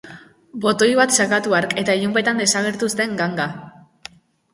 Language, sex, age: Basque, female, under 19